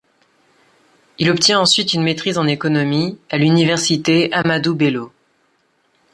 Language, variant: French, Français de métropole